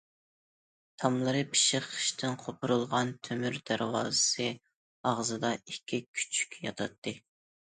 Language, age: Uyghur, 19-29